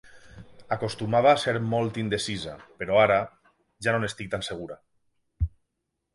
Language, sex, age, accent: Catalan, male, 40-49, valencià